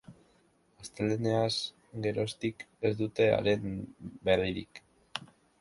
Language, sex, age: Basque, male, under 19